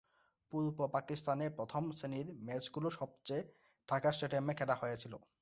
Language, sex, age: Bengali, male, 19-29